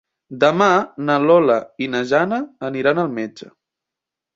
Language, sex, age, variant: Catalan, male, 19-29, Central